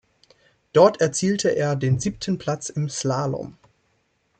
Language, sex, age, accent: German, male, 19-29, Deutschland Deutsch